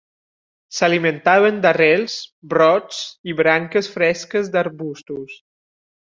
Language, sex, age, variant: Catalan, male, 19-29, Septentrional